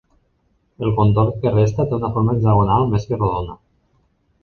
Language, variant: Catalan, Septentrional